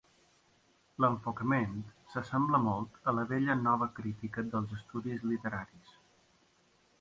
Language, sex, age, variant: Catalan, male, 40-49, Balear